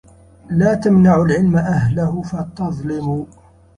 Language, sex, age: Arabic, male, 40-49